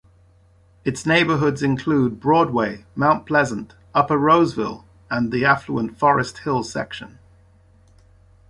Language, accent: English, England English